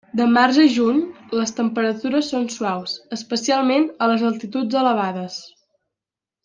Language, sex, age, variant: Catalan, female, under 19, Central